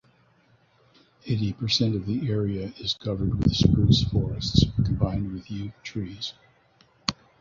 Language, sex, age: English, male, 70-79